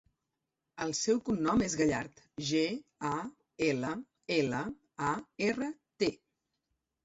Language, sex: Catalan, female